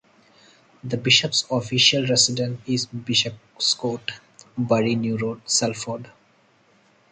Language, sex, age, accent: English, male, 30-39, India and South Asia (India, Pakistan, Sri Lanka); Singaporean English